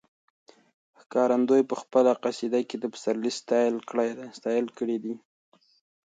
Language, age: Pashto, 19-29